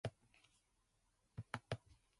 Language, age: English, 19-29